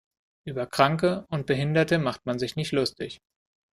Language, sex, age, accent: German, male, 30-39, Deutschland Deutsch